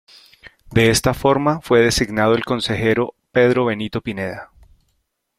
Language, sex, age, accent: Spanish, male, 30-39, Caribe: Cuba, Venezuela, Puerto Rico, República Dominicana, Panamá, Colombia caribeña, México caribeño, Costa del golfo de México